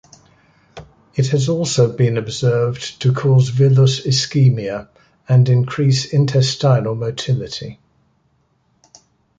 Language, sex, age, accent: English, male, 70-79, England English